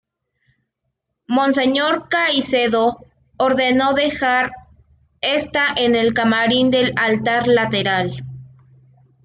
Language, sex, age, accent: Spanish, female, under 19, México